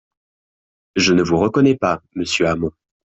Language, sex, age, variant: French, male, 19-29, Français de métropole